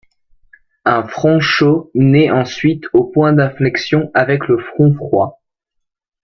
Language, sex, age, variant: French, male, 19-29, Français de métropole